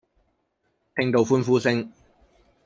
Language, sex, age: Cantonese, male, 30-39